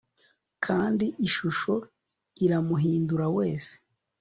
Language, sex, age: Kinyarwanda, male, 30-39